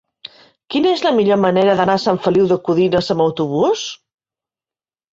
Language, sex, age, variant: Catalan, female, 50-59, Central